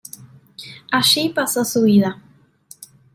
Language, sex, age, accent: Spanish, female, 19-29, Rioplatense: Argentina, Uruguay, este de Bolivia, Paraguay